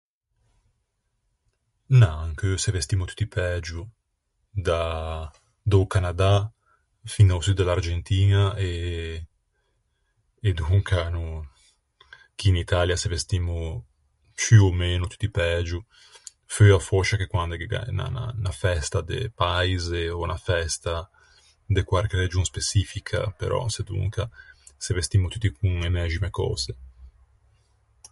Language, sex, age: Ligurian, male, 30-39